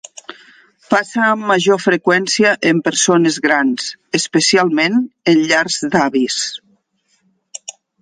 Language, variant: Catalan, Septentrional